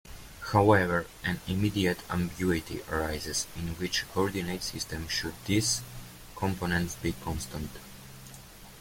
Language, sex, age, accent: English, male, 19-29, United States English